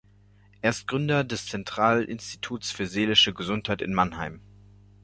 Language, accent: German, Deutschland Deutsch